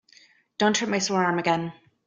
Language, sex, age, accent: English, female, 30-39, United States English